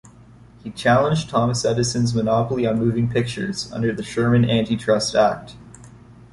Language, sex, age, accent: English, male, 19-29, Canadian English